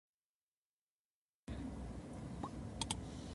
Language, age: Japanese, 19-29